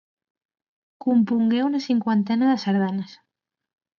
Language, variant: Catalan, Central